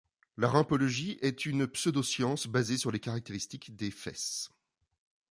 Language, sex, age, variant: French, male, 40-49, Français de métropole